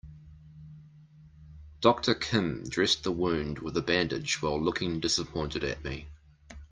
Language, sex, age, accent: English, male, 40-49, New Zealand English